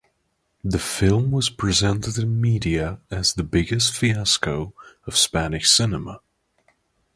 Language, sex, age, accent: English, male, 19-29, United States English; England English